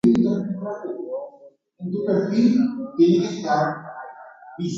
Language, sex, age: Guarani, male, 19-29